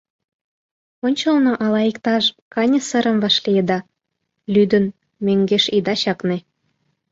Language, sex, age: Mari, female, 19-29